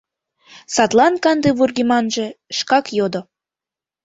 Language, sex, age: Mari, female, under 19